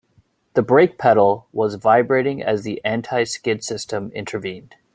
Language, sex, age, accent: English, male, 19-29, United States English